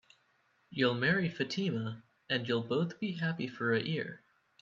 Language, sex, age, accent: English, male, 19-29, United States English